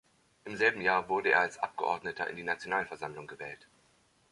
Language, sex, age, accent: German, male, 40-49, Deutschland Deutsch